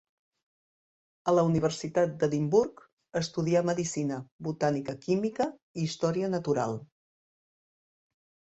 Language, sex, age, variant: Catalan, female, 50-59, Central